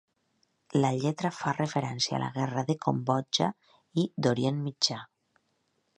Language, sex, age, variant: Catalan, female, 40-49, Nord-Occidental